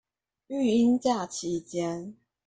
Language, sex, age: Chinese, female, 19-29